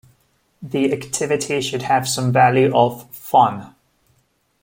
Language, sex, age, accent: English, male, 19-29, England English